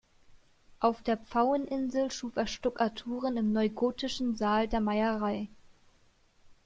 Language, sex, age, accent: German, female, 19-29, Deutschland Deutsch